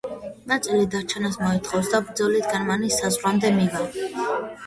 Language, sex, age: Georgian, female, under 19